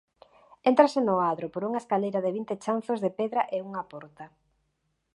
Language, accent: Galician, Normativo (estándar)